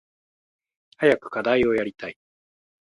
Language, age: Japanese, 30-39